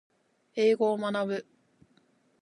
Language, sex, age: Japanese, female, 19-29